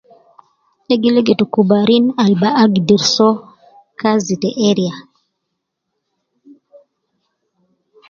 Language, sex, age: Nubi, female, 30-39